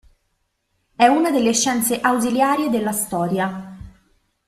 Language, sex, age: Italian, female, 30-39